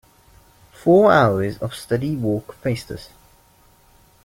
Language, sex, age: English, male, 19-29